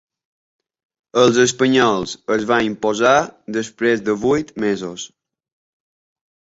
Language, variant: Catalan, Balear